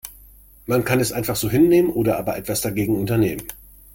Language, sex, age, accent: German, male, 50-59, Deutschland Deutsch